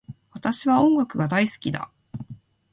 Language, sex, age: Japanese, female, 30-39